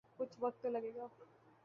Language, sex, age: Urdu, female, 19-29